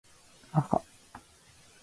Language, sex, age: Japanese, male, 19-29